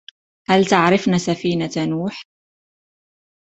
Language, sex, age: Arabic, female, 19-29